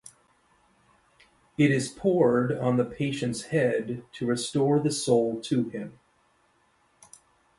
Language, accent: English, United States English